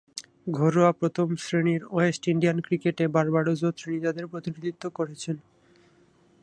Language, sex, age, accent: Bengali, male, 19-29, প্রমিত বাংলা